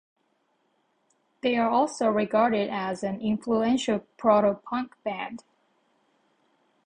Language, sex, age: English, female, 40-49